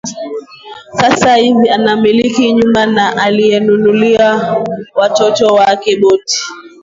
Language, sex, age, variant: Swahili, female, 19-29, Kiswahili cha Bara ya Kenya